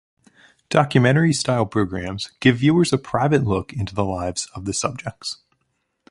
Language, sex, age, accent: English, male, 19-29, United States English